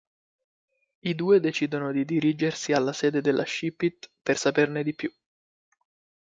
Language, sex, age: Italian, male, 19-29